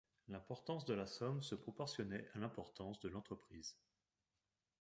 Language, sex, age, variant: French, male, 40-49, Français de métropole